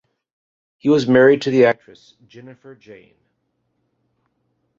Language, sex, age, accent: English, male, 40-49, United States English